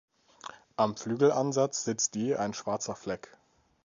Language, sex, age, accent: German, male, 30-39, Deutschland Deutsch